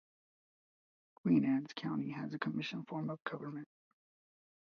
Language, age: English, 40-49